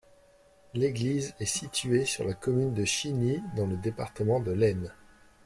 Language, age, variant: French, 40-49, Français de métropole